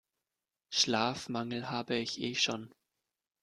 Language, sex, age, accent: German, male, 19-29, Deutschland Deutsch